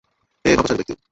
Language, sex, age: Bengali, male, 19-29